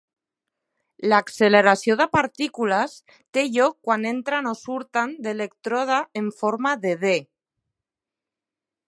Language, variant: Catalan, Septentrional